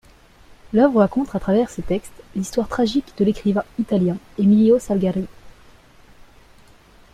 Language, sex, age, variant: French, female, 19-29, Français de métropole